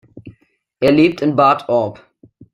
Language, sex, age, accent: German, male, under 19, Deutschland Deutsch